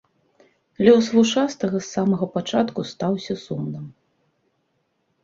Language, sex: Belarusian, female